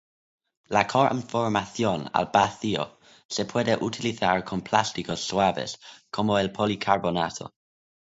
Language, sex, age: Spanish, male, under 19